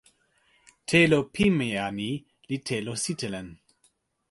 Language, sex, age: Toki Pona, male, 30-39